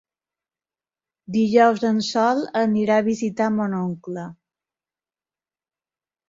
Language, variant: Catalan, Balear